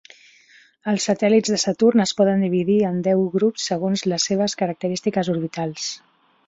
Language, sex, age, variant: Catalan, female, 30-39, Central